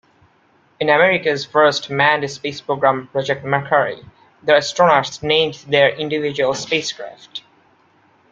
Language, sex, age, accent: English, male, 19-29, India and South Asia (India, Pakistan, Sri Lanka)